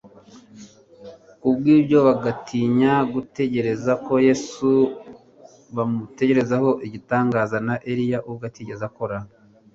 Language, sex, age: Kinyarwanda, male, 40-49